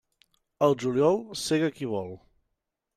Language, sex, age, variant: Catalan, male, 30-39, Central